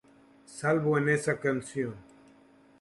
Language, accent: Spanish, México